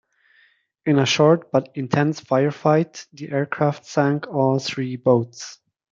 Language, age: English, 30-39